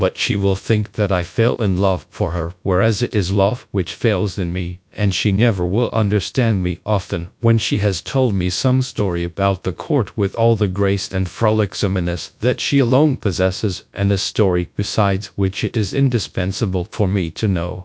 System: TTS, GradTTS